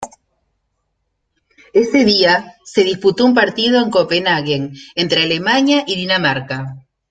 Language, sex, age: Spanish, male, under 19